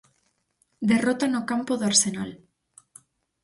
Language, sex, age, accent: Galician, female, 19-29, Normativo (estándar)